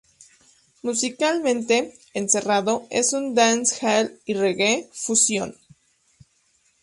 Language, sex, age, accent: Spanish, female, 19-29, México